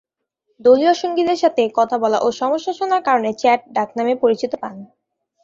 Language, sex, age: Bengali, female, 30-39